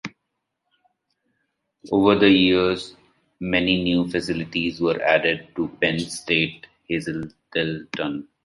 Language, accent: English, India and South Asia (India, Pakistan, Sri Lanka)